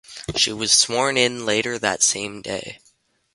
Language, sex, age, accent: English, male, under 19, Canadian English